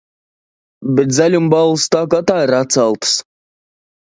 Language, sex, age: Latvian, male, 19-29